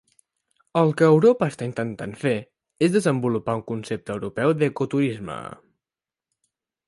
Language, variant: Catalan, Central